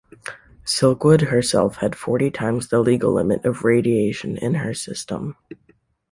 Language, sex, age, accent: English, male, under 19, United States English